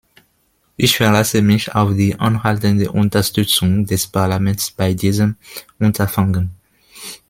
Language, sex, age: German, male, 19-29